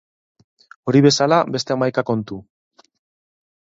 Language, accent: Basque, Mendebalekoa (Araba, Bizkaia, Gipuzkoako mendebaleko herri batzuk)